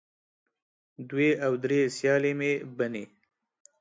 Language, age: Pashto, 19-29